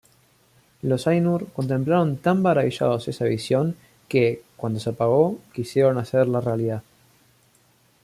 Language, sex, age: Spanish, male, under 19